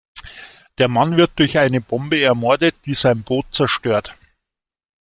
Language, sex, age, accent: German, male, 50-59, Deutschland Deutsch